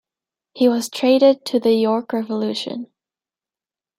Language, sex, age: English, female, 19-29